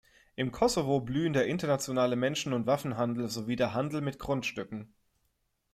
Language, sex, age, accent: German, male, 30-39, Deutschland Deutsch